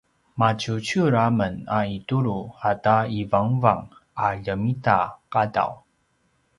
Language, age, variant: Paiwan, 30-39, pinayuanan a kinaikacedasan (東排灣語)